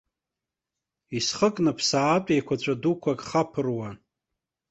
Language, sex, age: Abkhazian, male, 30-39